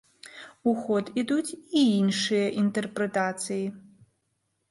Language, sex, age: Belarusian, female, 30-39